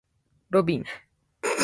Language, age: Japanese, 19-29